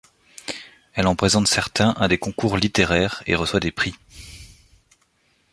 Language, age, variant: French, 30-39, Français de métropole